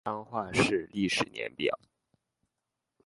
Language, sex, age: Chinese, male, under 19